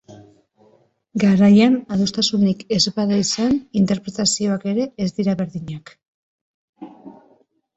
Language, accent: Basque, Mendebalekoa (Araba, Bizkaia, Gipuzkoako mendebaleko herri batzuk)